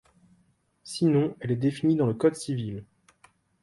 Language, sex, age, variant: French, male, 30-39, Français de métropole